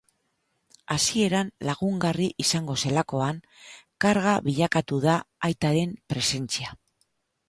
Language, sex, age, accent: Basque, female, 50-59, Mendebalekoa (Araba, Bizkaia, Gipuzkoako mendebaleko herri batzuk)